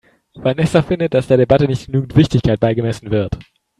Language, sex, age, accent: German, male, 19-29, Deutschland Deutsch